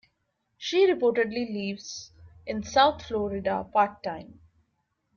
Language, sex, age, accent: English, female, 30-39, India and South Asia (India, Pakistan, Sri Lanka)